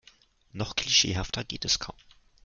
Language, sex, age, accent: German, male, 19-29, Deutschland Deutsch